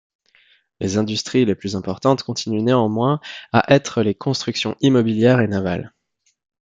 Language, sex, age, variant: French, male, 30-39, Français de métropole